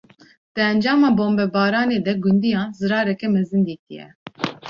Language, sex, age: Kurdish, female, 19-29